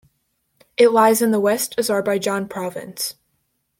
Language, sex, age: English, female, under 19